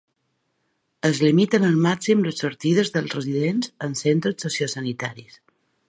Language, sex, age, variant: Catalan, female, 40-49, Balear